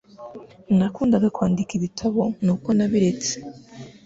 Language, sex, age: Kinyarwanda, female, under 19